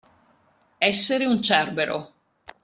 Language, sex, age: Italian, female, 50-59